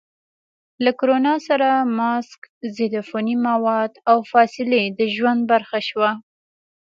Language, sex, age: Pashto, female, 19-29